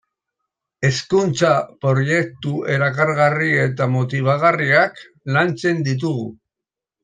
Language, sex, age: Basque, male, 70-79